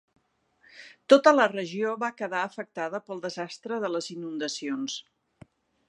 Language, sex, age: Catalan, female, 60-69